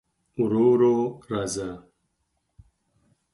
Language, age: Pashto, 30-39